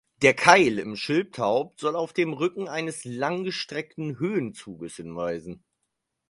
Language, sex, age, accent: German, male, 30-39, Deutschland Deutsch